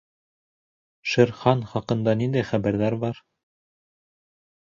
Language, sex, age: Bashkir, male, 19-29